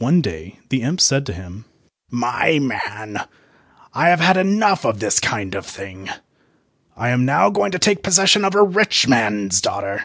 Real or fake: real